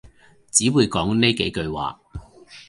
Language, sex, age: Cantonese, male, 40-49